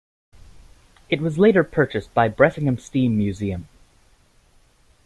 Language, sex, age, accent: English, male, 19-29, United States English